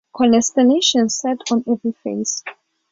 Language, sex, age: English, female, 30-39